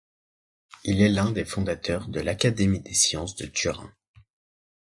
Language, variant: French, Français de métropole